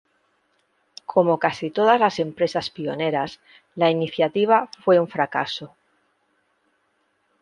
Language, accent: Spanish, España: Centro-Sur peninsular (Madrid, Toledo, Castilla-La Mancha)